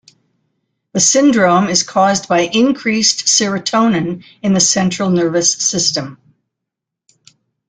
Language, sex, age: English, female, 80-89